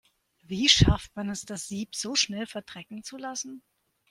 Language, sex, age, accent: German, female, 50-59, Deutschland Deutsch